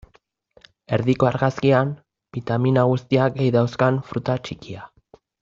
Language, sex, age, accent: Basque, male, 30-39, Mendebalekoa (Araba, Bizkaia, Gipuzkoako mendebaleko herri batzuk)